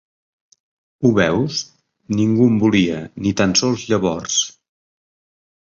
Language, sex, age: Catalan, male, 50-59